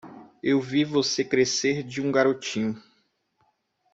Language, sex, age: Portuguese, male, 19-29